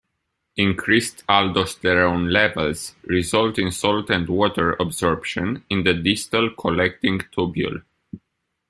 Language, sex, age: English, male, 19-29